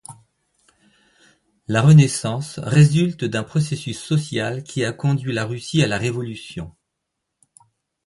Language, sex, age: French, male, 50-59